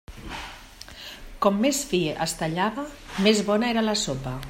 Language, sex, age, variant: Catalan, female, 50-59, Central